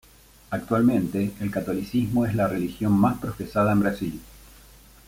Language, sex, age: Spanish, male, 50-59